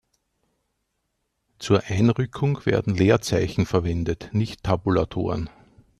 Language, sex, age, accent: German, male, 40-49, Österreichisches Deutsch